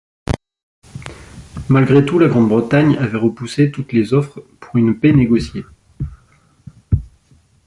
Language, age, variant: French, 30-39, Français de métropole